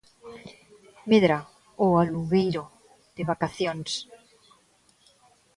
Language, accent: Galician, Neofalante